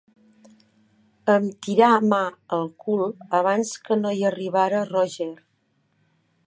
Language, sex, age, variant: Catalan, female, 50-59, Balear